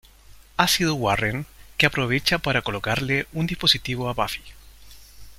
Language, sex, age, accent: Spanish, male, 40-49, Chileno: Chile, Cuyo